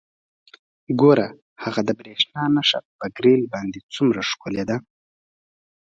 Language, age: Pashto, 19-29